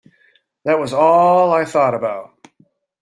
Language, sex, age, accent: English, male, 50-59, United States English